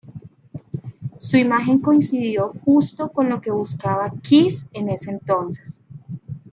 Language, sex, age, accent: Spanish, female, 30-39, Caribe: Cuba, Venezuela, Puerto Rico, República Dominicana, Panamá, Colombia caribeña, México caribeño, Costa del golfo de México